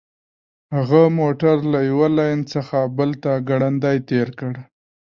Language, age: Pashto, 19-29